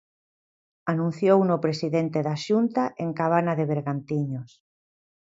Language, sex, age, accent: Galician, female, 50-59, Normativo (estándar)